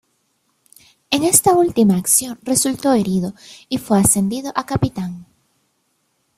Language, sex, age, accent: Spanish, female, 19-29, América central